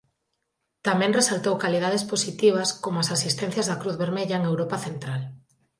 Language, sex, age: Galician, female, 19-29